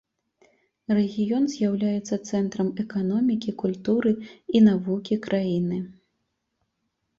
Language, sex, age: Belarusian, female, 19-29